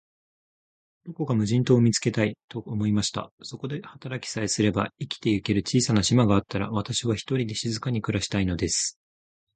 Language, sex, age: Japanese, male, 19-29